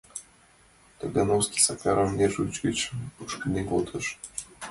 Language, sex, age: Mari, male, under 19